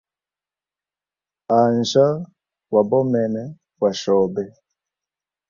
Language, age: Hemba, 19-29